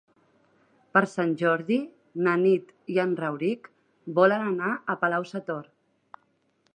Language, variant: Catalan, Central